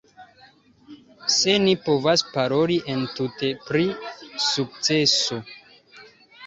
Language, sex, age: Esperanto, male, 19-29